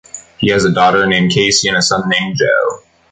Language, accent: English, United States English